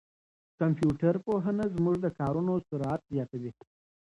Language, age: Pashto, 19-29